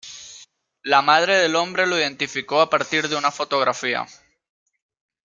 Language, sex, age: Spanish, male, 19-29